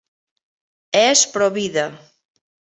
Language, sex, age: Catalan, female, 60-69